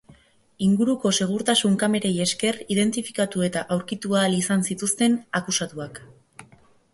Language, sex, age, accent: Basque, female, 19-29, Erdialdekoa edo Nafarra (Gipuzkoa, Nafarroa)